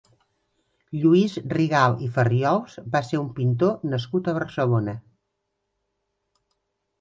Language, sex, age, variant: Catalan, female, 50-59, Central